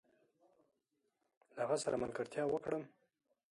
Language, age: Pashto, 19-29